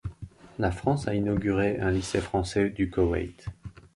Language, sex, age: French, male, 40-49